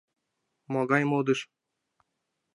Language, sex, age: Mari, male, 19-29